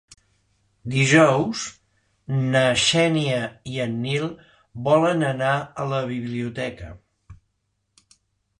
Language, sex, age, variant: Catalan, male, 60-69, Central